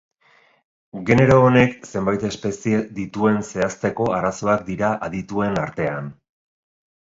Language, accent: Basque, Erdialdekoa edo Nafarra (Gipuzkoa, Nafarroa)